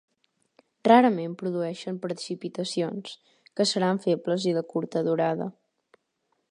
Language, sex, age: Catalan, female, under 19